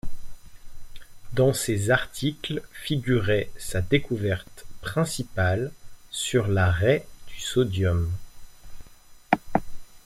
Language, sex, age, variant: French, male, 19-29, Français de métropole